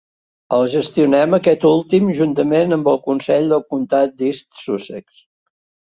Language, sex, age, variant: Catalan, male, 60-69, Central